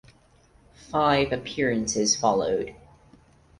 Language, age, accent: English, under 19, United States English